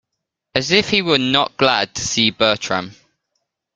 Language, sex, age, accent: English, male, under 19, England English